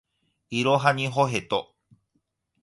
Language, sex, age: Japanese, male, 40-49